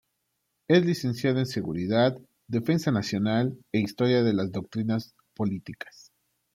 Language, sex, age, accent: Spanish, male, 30-39, México